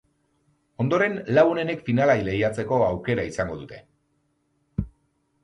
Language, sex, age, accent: Basque, male, 40-49, Mendebalekoa (Araba, Bizkaia, Gipuzkoako mendebaleko herri batzuk)